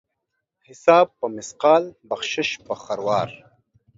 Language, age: Pashto, 30-39